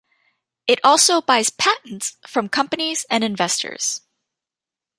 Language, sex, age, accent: English, female, 19-29, United States English